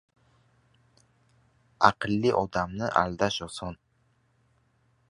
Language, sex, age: Uzbek, male, 19-29